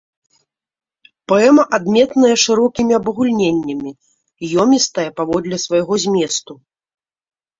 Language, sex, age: Belarusian, female, 30-39